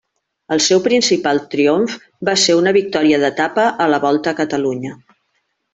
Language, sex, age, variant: Catalan, female, 50-59, Central